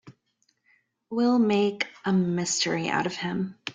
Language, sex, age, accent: English, female, 30-39, United States English